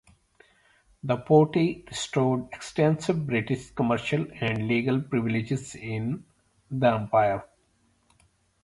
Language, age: English, 30-39